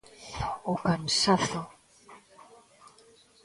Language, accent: Galician, Neofalante